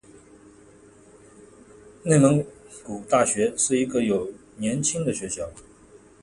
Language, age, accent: Chinese, 40-49, 出生地：上海市